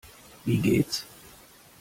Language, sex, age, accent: German, male, 30-39, Deutschland Deutsch